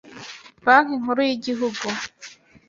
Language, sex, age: Kinyarwanda, female, 19-29